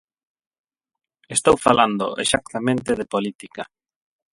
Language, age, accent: Galician, 30-39, Atlántico (seseo e gheada); Normativo (estándar); Neofalante